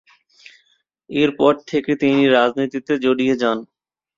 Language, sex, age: Bengali, male, 19-29